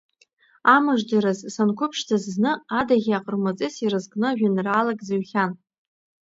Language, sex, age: Abkhazian, female, under 19